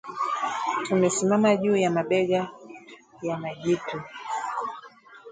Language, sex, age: Swahili, female, 40-49